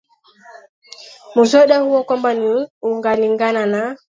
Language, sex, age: Swahili, female, 19-29